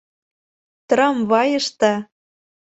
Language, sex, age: Mari, female, 19-29